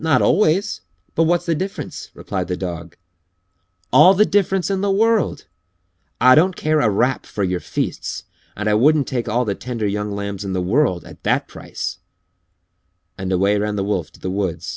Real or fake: real